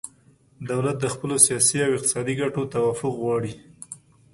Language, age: Pashto, 30-39